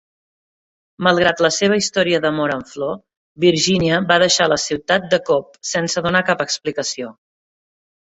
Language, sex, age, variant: Catalan, female, 40-49, Septentrional